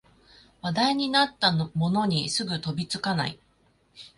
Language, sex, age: Japanese, female, 40-49